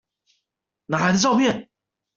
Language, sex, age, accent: Chinese, male, 30-39, 出生地：臺北市